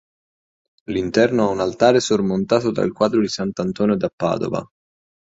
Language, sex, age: Italian, male, 19-29